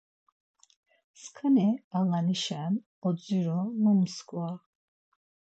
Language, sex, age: Laz, female, 50-59